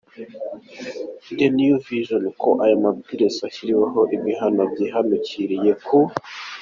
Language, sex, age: Kinyarwanda, male, 19-29